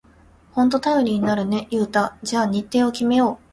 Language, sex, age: Japanese, female, 19-29